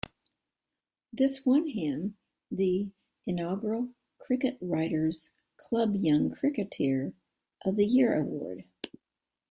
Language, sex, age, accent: English, female, 60-69, United States English